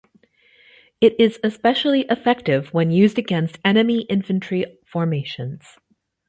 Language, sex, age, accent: English, female, 30-39, Canadian English